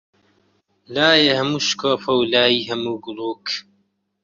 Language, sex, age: Central Kurdish, male, under 19